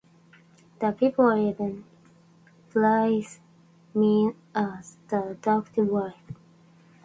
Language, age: English, 19-29